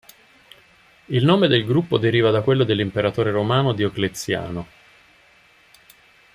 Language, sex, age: Italian, male, 50-59